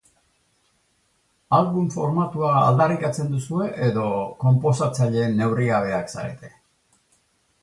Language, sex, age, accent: Basque, male, 60-69, Erdialdekoa edo Nafarra (Gipuzkoa, Nafarroa)